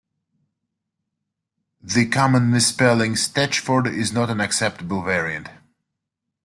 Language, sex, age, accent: English, male, 30-39, United States English